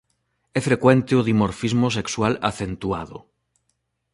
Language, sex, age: Galician, male, 40-49